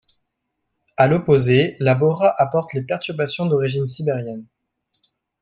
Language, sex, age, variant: French, male, 19-29, Français de métropole